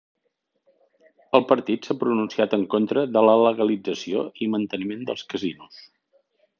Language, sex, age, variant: Catalan, male, 50-59, Central